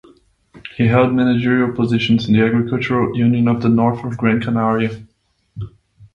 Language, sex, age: English, male, 19-29